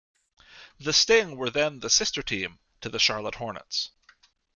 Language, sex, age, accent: English, male, 30-39, Canadian English